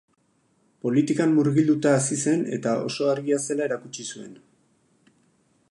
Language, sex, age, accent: Basque, male, 40-49, Erdialdekoa edo Nafarra (Gipuzkoa, Nafarroa)